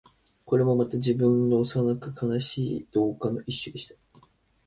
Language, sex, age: Japanese, male, 19-29